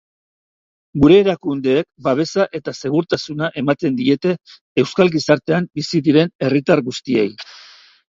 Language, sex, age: Basque, male, 40-49